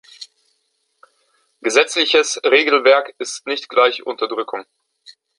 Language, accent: German, Deutschland Deutsch